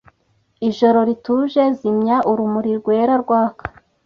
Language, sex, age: Kinyarwanda, female, 19-29